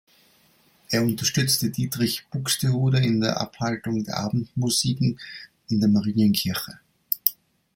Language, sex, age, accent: German, male, 40-49, Österreichisches Deutsch